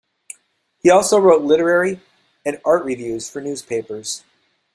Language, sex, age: English, male, 50-59